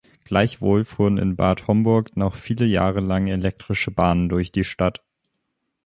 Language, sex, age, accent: German, male, under 19, Deutschland Deutsch